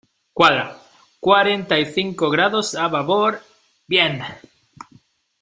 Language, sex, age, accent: Spanish, male, 19-29, España: Norte peninsular (Asturias, Castilla y León, Cantabria, País Vasco, Navarra, Aragón, La Rioja, Guadalajara, Cuenca)